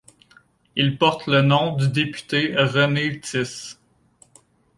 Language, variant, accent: French, Français d'Amérique du Nord, Français du Canada